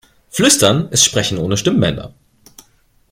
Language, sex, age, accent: German, male, 19-29, Deutschland Deutsch